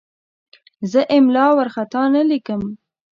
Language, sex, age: Pashto, female, under 19